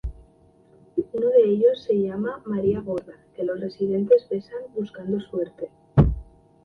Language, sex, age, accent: Spanish, female, under 19, España: Norte peninsular (Asturias, Castilla y León, Cantabria, País Vasco, Navarra, Aragón, La Rioja, Guadalajara, Cuenca)